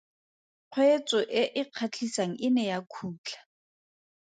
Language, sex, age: Tswana, female, 30-39